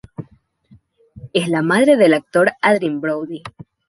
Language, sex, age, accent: Spanish, female, 19-29, Andino-Pacífico: Colombia, Perú, Ecuador, oeste de Bolivia y Venezuela andina